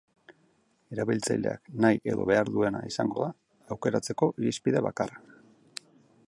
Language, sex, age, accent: Basque, male, 40-49, Mendebalekoa (Araba, Bizkaia, Gipuzkoako mendebaleko herri batzuk)